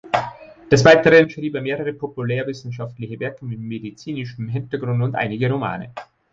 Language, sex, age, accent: German, male, 50-59, Deutschland Deutsch